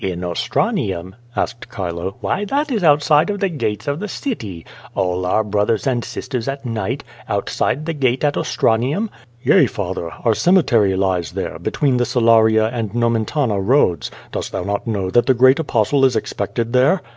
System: none